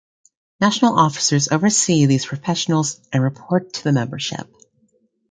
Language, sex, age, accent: English, female, under 19, United States English